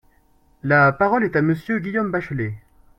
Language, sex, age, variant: French, male, 19-29, Français de métropole